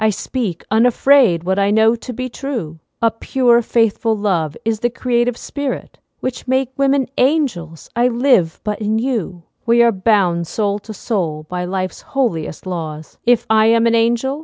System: none